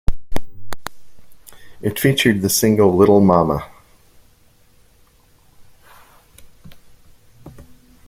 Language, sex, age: English, male, 50-59